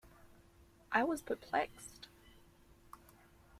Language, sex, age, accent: English, female, under 19, Australian English